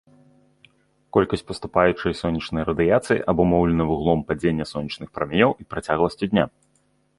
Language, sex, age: Belarusian, male, 30-39